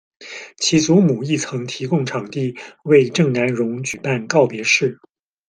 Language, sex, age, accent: Chinese, male, 30-39, 出生地：山东省